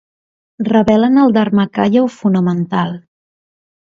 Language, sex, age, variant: Catalan, female, 19-29, Central